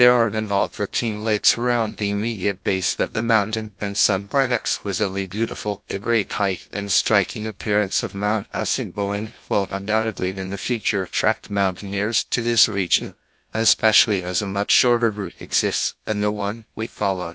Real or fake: fake